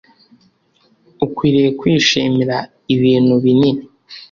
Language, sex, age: Kinyarwanda, male, under 19